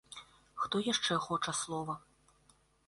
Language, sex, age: Belarusian, female, 30-39